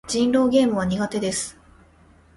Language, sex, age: Japanese, female, 19-29